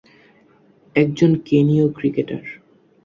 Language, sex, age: Bengali, male, under 19